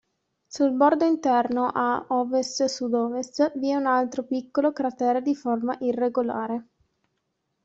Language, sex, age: Italian, female, 19-29